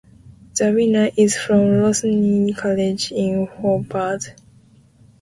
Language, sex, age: English, female, 19-29